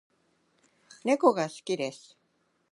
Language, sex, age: Japanese, female, 19-29